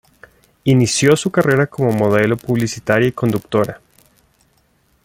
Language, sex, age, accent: Spanish, male, 30-39, Andino-Pacífico: Colombia, Perú, Ecuador, oeste de Bolivia y Venezuela andina